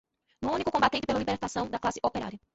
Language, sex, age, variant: Portuguese, female, 19-29, Portuguese (Brasil)